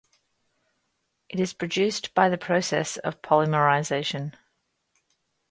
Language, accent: English, Australian English